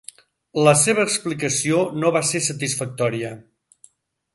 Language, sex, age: Catalan, male, 60-69